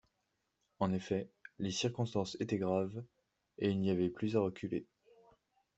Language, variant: French, Français de métropole